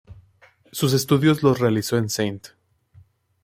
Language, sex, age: Spanish, male, 19-29